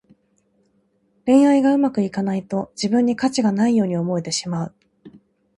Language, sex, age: Japanese, female, 19-29